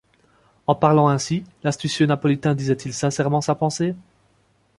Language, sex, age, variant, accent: French, male, 19-29, Français d'Europe, Français de Belgique